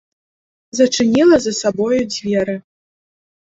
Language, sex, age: Belarusian, female, 30-39